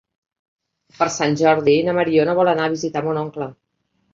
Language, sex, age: Catalan, female, 60-69